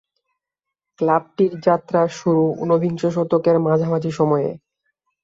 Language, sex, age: Bengali, male, under 19